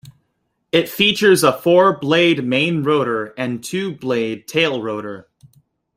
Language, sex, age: English, male, 19-29